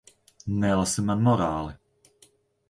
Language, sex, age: Latvian, male, 30-39